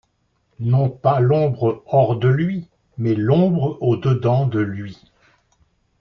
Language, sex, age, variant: French, male, 60-69, Français de métropole